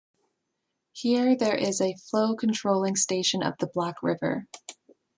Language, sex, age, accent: English, female, 19-29, Canadian English